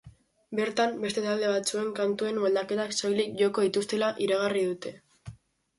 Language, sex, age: Basque, female, under 19